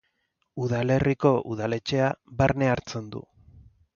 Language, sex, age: Basque, male, 30-39